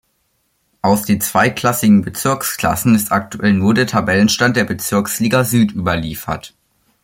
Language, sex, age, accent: German, male, under 19, Deutschland Deutsch